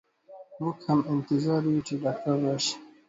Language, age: Pashto, 19-29